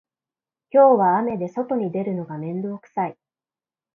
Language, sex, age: Japanese, female, 19-29